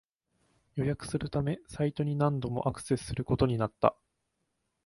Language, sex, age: Japanese, male, 19-29